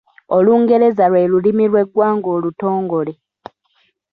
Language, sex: Ganda, female